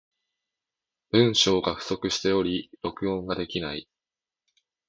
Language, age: Japanese, under 19